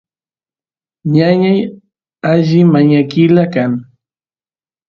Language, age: Santiago del Estero Quichua, 40-49